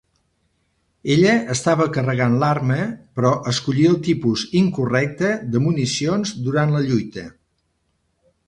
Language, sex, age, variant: Catalan, male, 60-69, Central